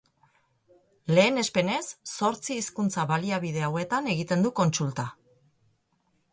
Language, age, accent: Basque, 50-59, Erdialdekoa edo Nafarra (Gipuzkoa, Nafarroa)